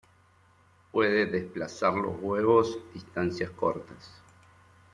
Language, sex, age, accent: Spanish, male, 50-59, Rioplatense: Argentina, Uruguay, este de Bolivia, Paraguay